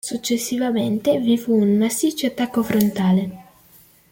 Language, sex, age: Italian, male, 30-39